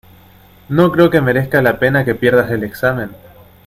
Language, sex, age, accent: Spanish, male, 19-29, Rioplatense: Argentina, Uruguay, este de Bolivia, Paraguay